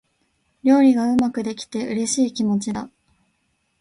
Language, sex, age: Japanese, female, under 19